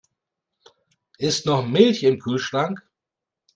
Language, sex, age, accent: German, male, 40-49, Deutschland Deutsch